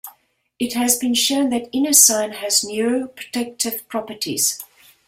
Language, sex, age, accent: English, female, 60-69, Southern African (South Africa, Zimbabwe, Namibia)